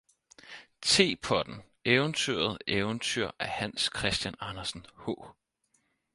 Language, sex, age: Danish, male, 19-29